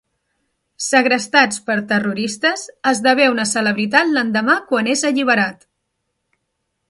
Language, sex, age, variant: Catalan, female, 30-39, Central